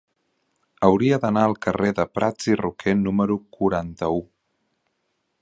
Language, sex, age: Catalan, male, 30-39